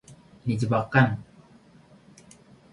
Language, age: Indonesian, 19-29